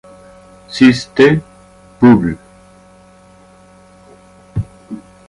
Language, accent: Spanish, España: Sur peninsular (Andalucia, Extremadura, Murcia)